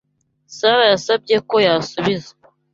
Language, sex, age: Kinyarwanda, female, 19-29